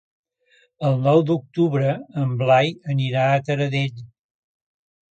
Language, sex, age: Catalan, male, 70-79